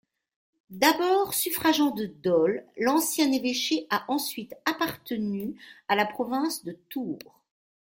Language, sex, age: French, female, 60-69